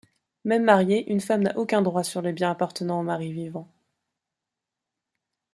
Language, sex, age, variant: French, female, 30-39, Français de métropole